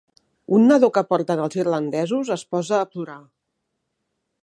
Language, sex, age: Catalan, female, 40-49